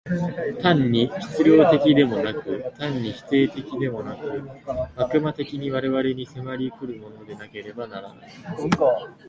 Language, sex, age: Japanese, male, 19-29